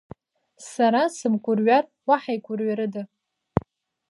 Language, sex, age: Abkhazian, female, 19-29